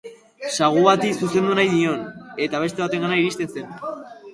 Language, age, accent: Basque, under 19, Mendebalekoa (Araba, Bizkaia, Gipuzkoako mendebaleko herri batzuk)